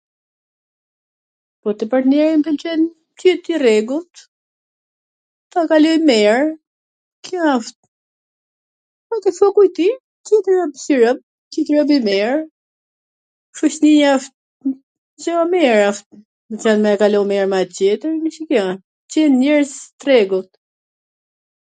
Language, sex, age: Gheg Albanian, female, 40-49